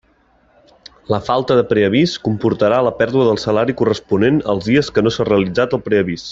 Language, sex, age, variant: Catalan, male, 19-29, Central